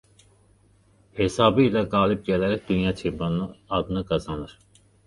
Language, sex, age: Azerbaijani, male, 30-39